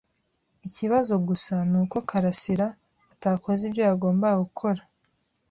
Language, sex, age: Kinyarwanda, female, 19-29